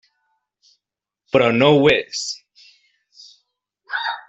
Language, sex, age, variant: Catalan, male, 30-39, Central